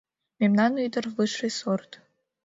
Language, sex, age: Mari, female, 19-29